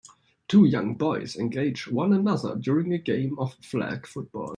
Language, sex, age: English, male, 19-29